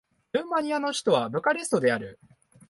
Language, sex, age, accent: Japanese, male, 19-29, 標準語